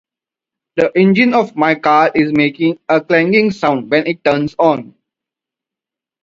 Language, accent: English, India and South Asia (India, Pakistan, Sri Lanka)